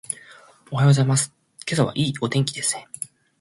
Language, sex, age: Japanese, male, 19-29